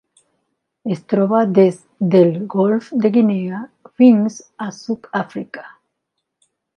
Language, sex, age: Catalan, female, 60-69